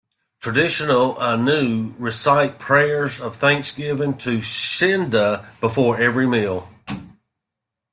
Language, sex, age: English, male, 50-59